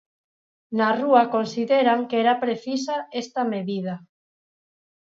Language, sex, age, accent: Galician, female, 50-59, Normativo (estándar)